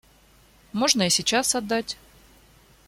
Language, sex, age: Russian, female, 19-29